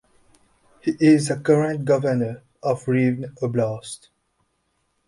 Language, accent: English, England English